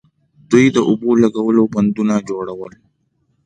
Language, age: Pashto, 19-29